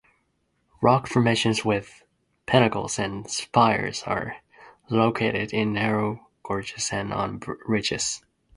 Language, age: English, 19-29